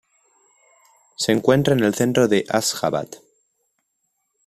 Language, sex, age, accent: Spanish, male, under 19, España: Norte peninsular (Asturias, Castilla y León, Cantabria, País Vasco, Navarra, Aragón, La Rioja, Guadalajara, Cuenca)